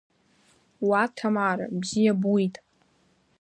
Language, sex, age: Abkhazian, female, under 19